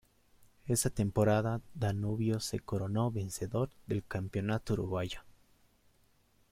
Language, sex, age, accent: Spanish, male, 19-29, Andino-Pacífico: Colombia, Perú, Ecuador, oeste de Bolivia y Venezuela andina